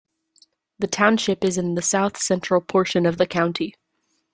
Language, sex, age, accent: English, female, under 19, United States English